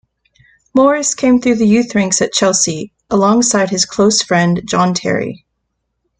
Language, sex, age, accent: English, female, 40-49, United States English